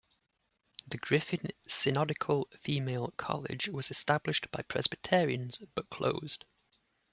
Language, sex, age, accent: English, male, 30-39, England English